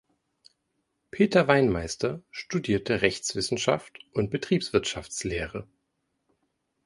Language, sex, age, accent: German, male, 30-39, Deutschland Deutsch